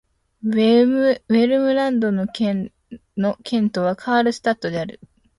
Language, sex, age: Japanese, female, under 19